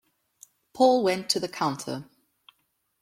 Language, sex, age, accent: English, female, 30-39, Southern African (South Africa, Zimbabwe, Namibia)